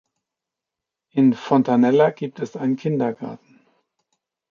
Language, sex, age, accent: German, male, 40-49, Deutschland Deutsch